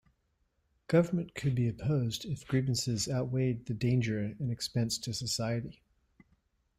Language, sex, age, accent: English, male, 40-49, United States English